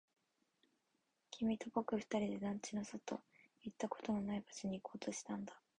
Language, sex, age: Japanese, female, 19-29